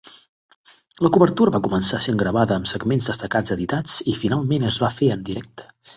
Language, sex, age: Catalan, male, 30-39